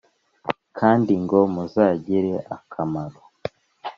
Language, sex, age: Kinyarwanda, male, under 19